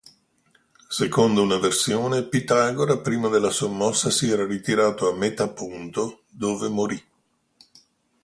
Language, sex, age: Italian, male, 60-69